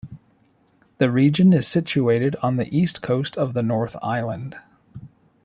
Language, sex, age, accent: English, male, 50-59, United States English